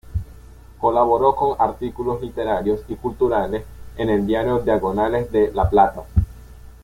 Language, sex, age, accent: Spanish, male, under 19, Caribe: Cuba, Venezuela, Puerto Rico, República Dominicana, Panamá, Colombia caribeña, México caribeño, Costa del golfo de México